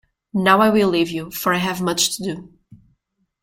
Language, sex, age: English, female, 19-29